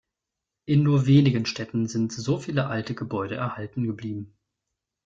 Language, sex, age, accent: German, male, 30-39, Deutschland Deutsch